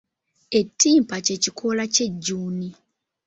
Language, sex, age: Ganda, female, 30-39